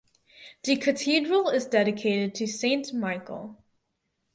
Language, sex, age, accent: English, female, under 19, United States English